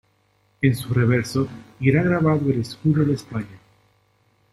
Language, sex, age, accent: Spanish, male, 40-49, México